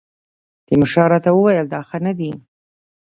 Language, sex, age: Pashto, female, 50-59